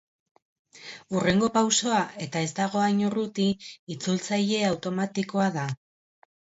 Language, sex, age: Basque, female, 40-49